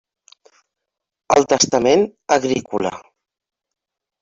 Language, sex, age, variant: Catalan, female, 40-49, Central